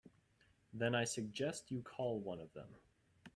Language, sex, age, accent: English, male, 19-29, United States English